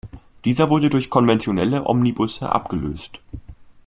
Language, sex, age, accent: German, male, under 19, Deutschland Deutsch